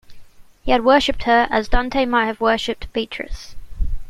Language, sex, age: English, female, 19-29